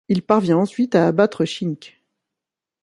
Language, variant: French, Français de métropole